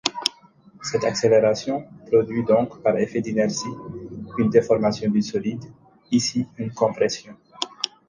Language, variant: French, Français d'Afrique subsaharienne et des îles africaines